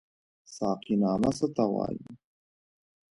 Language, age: Pashto, 19-29